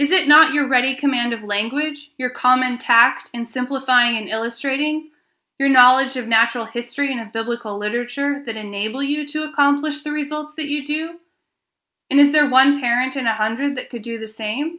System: none